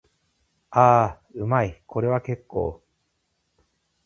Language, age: Japanese, 30-39